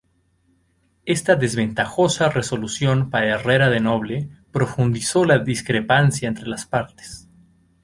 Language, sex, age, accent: Spanish, male, 19-29, México